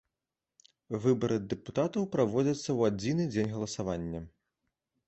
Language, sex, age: Belarusian, male, 19-29